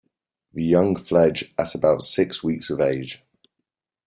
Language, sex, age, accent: English, male, 19-29, England English